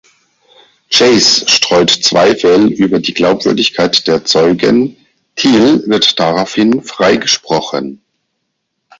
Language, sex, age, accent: German, male, 50-59, Deutschland Deutsch